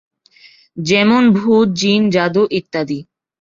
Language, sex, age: Bengali, female, 19-29